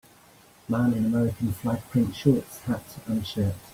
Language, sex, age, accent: English, male, 50-59, England English